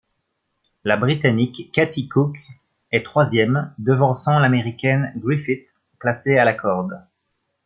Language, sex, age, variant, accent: French, male, 30-39, Français d'Europe, Français de Belgique